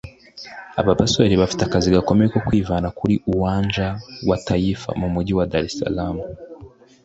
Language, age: Kinyarwanda, 19-29